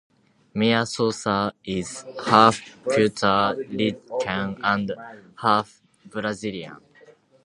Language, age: English, 19-29